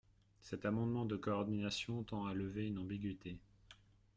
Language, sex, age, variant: French, male, 30-39, Français de métropole